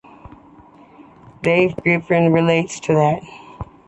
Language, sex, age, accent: English, female, 30-39, United States English